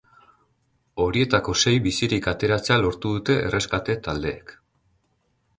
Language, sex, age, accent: Basque, male, 40-49, Mendebalekoa (Araba, Bizkaia, Gipuzkoako mendebaleko herri batzuk)